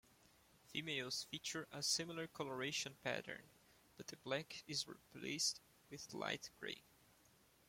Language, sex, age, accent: English, male, 19-29, United States English